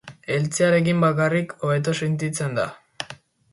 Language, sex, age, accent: Basque, female, 90+, Erdialdekoa edo Nafarra (Gipuzkoa, Nafarroa)